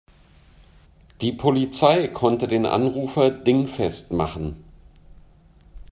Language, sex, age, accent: German, male, 50-59, Deutschland Deutsch